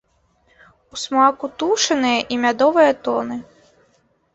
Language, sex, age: Belarusian, female, under 19